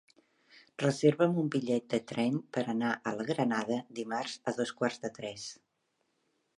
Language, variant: Catalan, Central